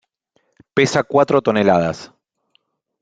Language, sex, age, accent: Spanish, male, 40-49, Rioplatense: Argentina, Uruguay, este de Bolivia, Paraguay